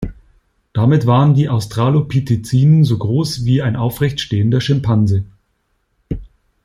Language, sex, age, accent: German, male, 30-39, Deutschland Deutsch